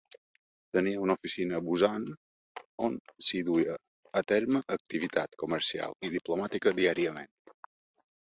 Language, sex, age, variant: Catalan, male, 50-59, Balear